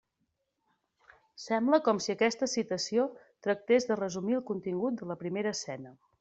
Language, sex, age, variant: Catalan, female, 40-49, Central